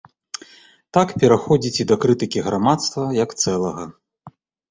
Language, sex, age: Belarusian, male, 40-49